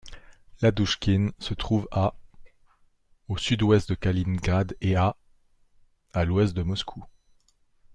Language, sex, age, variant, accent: French, male, 30-39, Français d'Europe, Français de Suisse